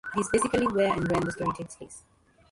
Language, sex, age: English, female, 30-39